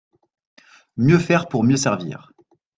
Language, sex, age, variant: French, male, 30-39, Français de métropole